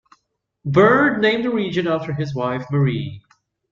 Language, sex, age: English, male, 19-29